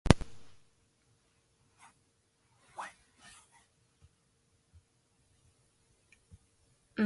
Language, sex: English, female